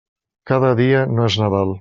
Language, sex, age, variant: Catalan, male, 40-49, Central